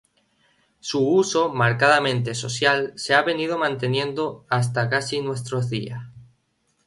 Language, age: Spanish, 19-29